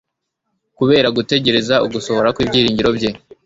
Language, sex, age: Kinyarwanda, male, 30-39